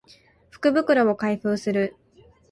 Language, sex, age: Japanese, female, 19-29